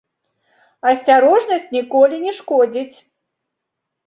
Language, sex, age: Belarusian, female, 60-69